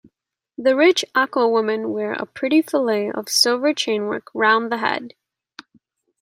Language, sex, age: English, female, 19-29